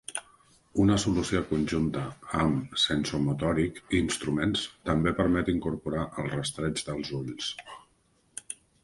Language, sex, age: Catalan, male, 40-49